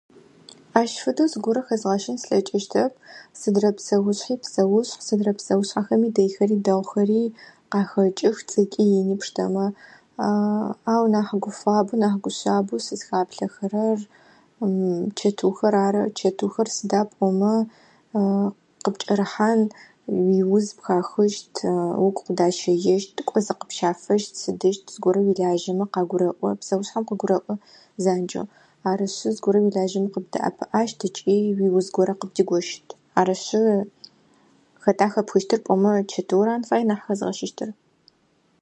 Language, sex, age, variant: Adyghe, female, 19-29, Адыгабзэ (Кирил, пстэумэ зэдыряе)